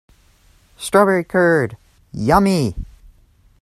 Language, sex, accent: English, male, United States English